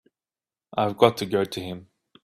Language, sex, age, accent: English, male, 30-39, Australian English